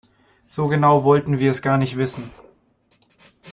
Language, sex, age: German, male, 19-29